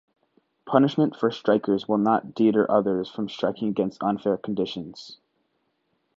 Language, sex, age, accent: English, male, under 19, United States English